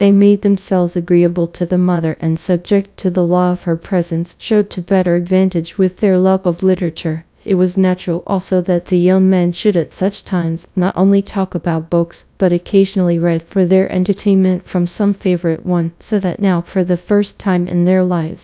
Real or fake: fake